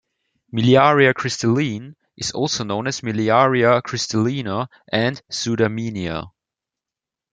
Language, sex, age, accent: English, male, 19-29, United States English